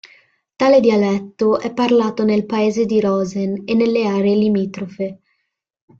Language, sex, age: Italian, female, 19-29